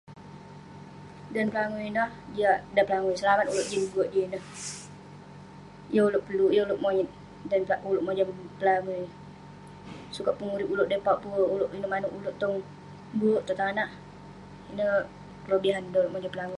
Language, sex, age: Western Penan, female, under 19